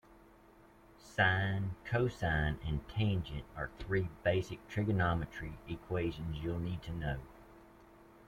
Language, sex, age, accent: English, male, 50-59, United States English